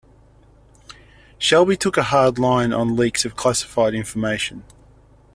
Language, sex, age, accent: English, male, 30-39, Australian English